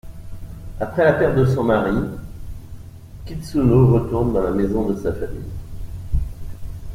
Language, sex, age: French, male, 50-59